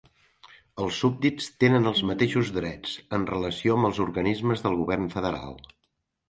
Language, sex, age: Catalan, male, 60-69